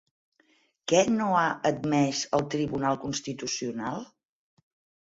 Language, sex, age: Catalan, female, 50-59